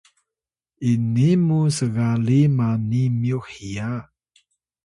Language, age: Atayal, 30-39